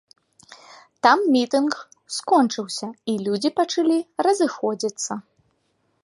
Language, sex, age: Belarusian, female, 19-29